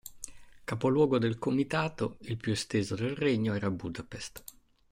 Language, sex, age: Italian, male, 50-59